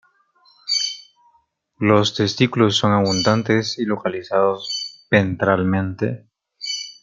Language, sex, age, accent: Spanish, male, 19-29, América central